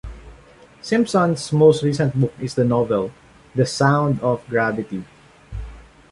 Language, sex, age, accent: English, male, 40-49, Filipino